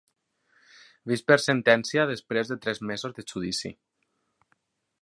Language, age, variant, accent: Catalan, 19-29, Valencià central, valencià